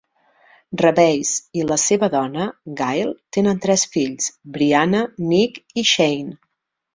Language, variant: Catalan, Central